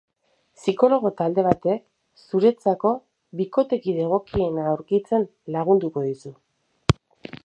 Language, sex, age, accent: Basque, female, 30-39, Mendebalekoa (Araba, Bizkaia, Gipuzkoako mendebaleko herri batzuk)